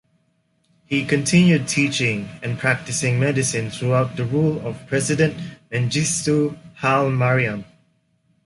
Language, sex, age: English, male, 19-29